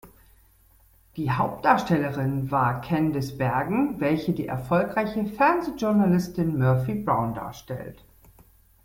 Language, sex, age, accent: German, female, 50-59, Deutschland Deutsch